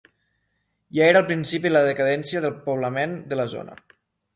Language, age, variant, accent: Catalan, 30-39, Tortosí, valencià